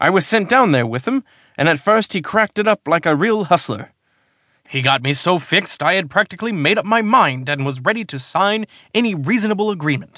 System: none